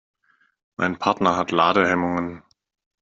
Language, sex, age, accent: German, male, 30-39, Deutschland Deutsch